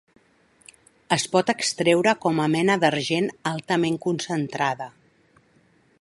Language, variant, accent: Catalan, Central, central